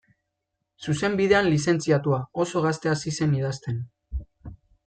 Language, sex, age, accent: Basque, male, 19-29, Mendebalekoa (Araba, Bizkaia, Gipuzkoako mendebaleko herri batzuk)